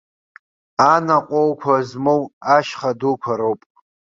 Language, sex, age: Abkhazian, male, 40-49